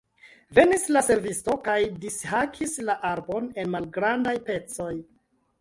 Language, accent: Esperanto, Internacia